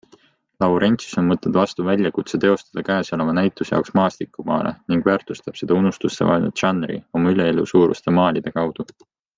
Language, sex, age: Estonian, male, 19-29